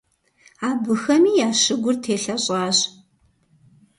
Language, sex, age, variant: Kabardian, female, 40-49, Адыгэбзэ (Къэбэрдей, Кирил, Урысей)